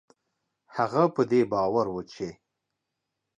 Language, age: Pashto, 30-39